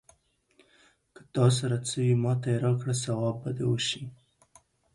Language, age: Pashto, 19-29